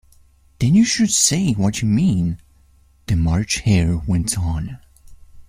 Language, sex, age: English, male, 19-29